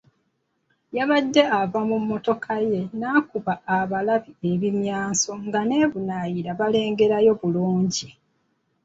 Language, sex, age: Ganda, female, 30-39